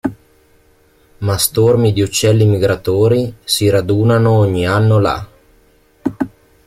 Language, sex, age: Italian, male, 40-49